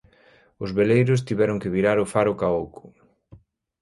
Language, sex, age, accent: Galician, male, 30-39, Normativo (estándar)